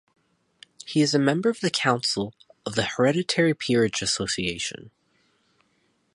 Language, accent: English, United States English